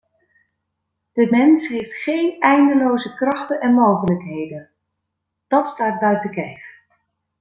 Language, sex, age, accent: Dutch, female, 40-49, Nederlands Nederlands